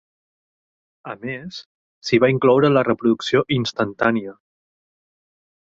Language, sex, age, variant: Catalan, male, 30-39, Central